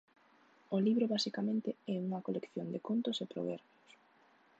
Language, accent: Galician, Normativo (estándar)